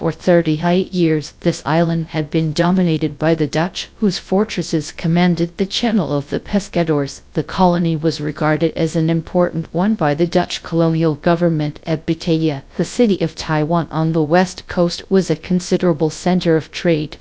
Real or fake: fake